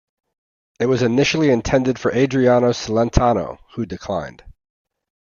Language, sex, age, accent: English, male, 40-49, United States English